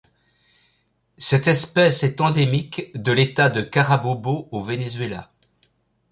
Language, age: French, 70-79